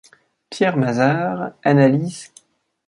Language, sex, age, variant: French, male, 19-29, Français de métropole